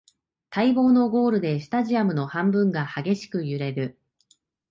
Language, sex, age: Japanese, female, 30-39